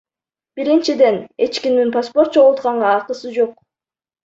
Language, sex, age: Kyrgyz, female, under 19